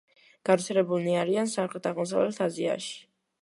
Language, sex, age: Georgian, female, under 19